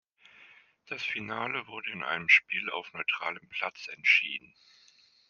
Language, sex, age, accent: German, male, 30-39, Deutschland Deutsch